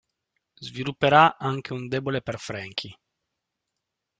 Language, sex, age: Italian, male, 30-39